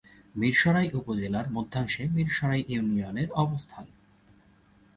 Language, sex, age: Bengali, male, 19-29